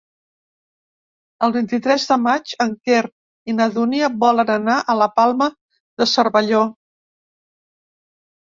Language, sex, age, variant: Catalan, female, 70-79, Central